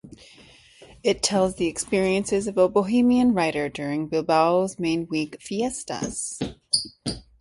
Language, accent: English, United States English